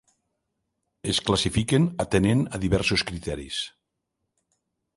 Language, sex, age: Catalan, male, 60-69